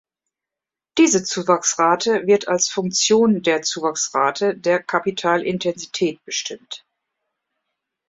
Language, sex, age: German, female, 50-59